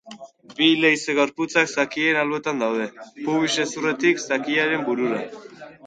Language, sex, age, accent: Basque, male, 19-29, Erdialdekoa edo Nafarra (Gipuzkoa, Nafarroa)